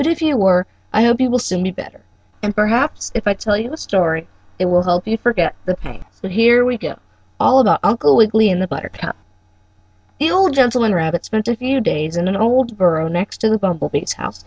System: none